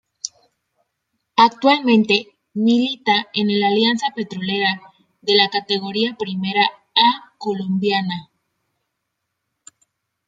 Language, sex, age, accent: Spanish, female, 19-29, México